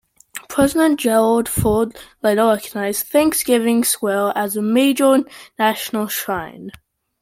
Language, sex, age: English, male, under 19